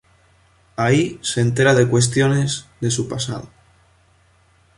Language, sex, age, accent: Spanish, male, 19-29, España: Norte peninsular (Asturias, Castilla y León, Cantabria, País Vasco, Navarra, Aragón, La Rioja, Guadalajara, Cuenca)